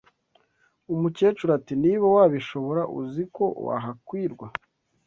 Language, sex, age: Kinyarwanda, male, 19-29